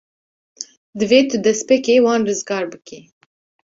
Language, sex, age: Kurdish, female, 19-29